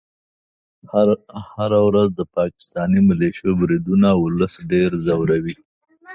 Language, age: Pashto, 40-49